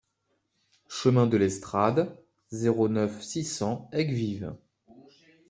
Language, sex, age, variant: French, male, 30-39, Français de métropole